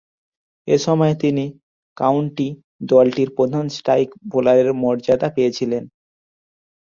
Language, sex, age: Bengali, male, 19-29